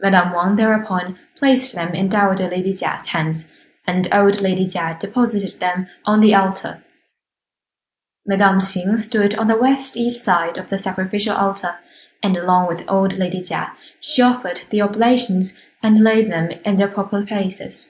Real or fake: real